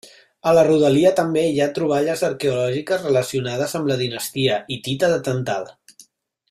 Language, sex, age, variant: Catalan, male, 30-39, Central